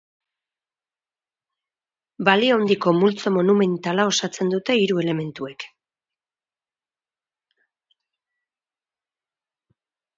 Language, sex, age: Basque, female, 40-49